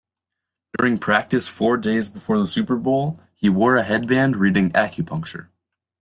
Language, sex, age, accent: English, male, 19-29, United States English